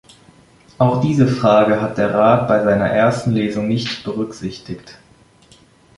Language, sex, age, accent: German, male, under 19, Deutschland Deutsch